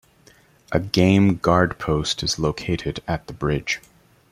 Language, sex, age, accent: English, male, 30-39, Canadian English